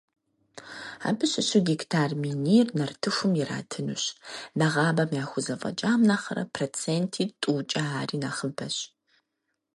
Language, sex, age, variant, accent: Kabardian, female, 30-39, Адыгэбзэ (Къэбэрдей, Кирил, псоми зэдай), Джылэхъстэней (Gilahsteney)